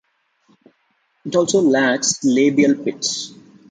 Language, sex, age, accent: English, male, 19-29, India and South Asia (India, Pakistan, Sri Lanka)